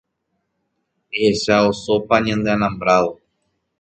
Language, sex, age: Guarani, male, 30-39